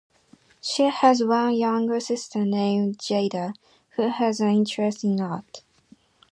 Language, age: English, 19-29